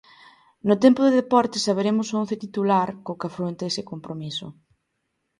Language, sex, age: Galician, female, 19-29